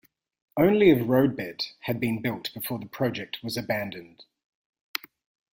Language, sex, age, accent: English, male, 30-39, Australian English